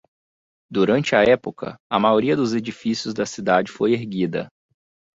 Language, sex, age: Portuguese, male, 19-29